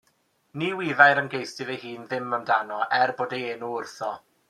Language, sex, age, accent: Welsh, male, 19-29, Y Deyrnas Unedig Cymraeg